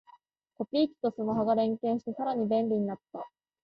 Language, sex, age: Japanese, female, under 19